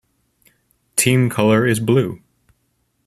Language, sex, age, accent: English, male, 30-39, United States English